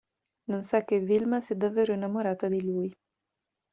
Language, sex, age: Italian, female, 19-29